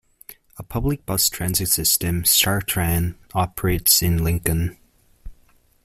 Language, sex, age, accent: English, male, 19-29, United States English